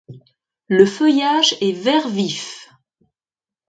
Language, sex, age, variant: French, female, 50-59, Français de métropole